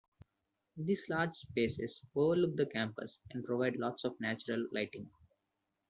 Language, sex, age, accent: English, male, 19-29, India and South Asia (India, Pakistan, Sri Lanka)